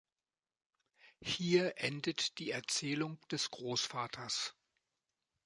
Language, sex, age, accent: German, male, 50-59, Deutschland Deutsch